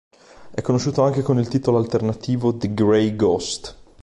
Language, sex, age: Italian, male, 19-29